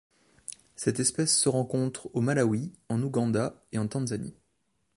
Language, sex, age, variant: French, male, 30-39, Français de métropole